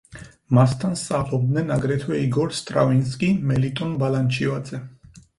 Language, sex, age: Georgian, male, 30-39